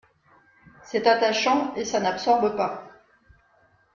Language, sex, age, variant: French, female, 40-49, Français de métropole